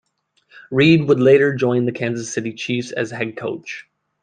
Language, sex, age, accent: English, male, 30-39, United States English